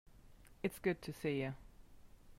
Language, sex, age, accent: English, female, 30-39, United States English